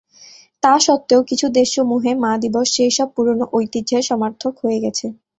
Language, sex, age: Bengali, female, 19-29